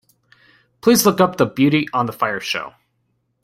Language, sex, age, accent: English, male, 19-29, United States English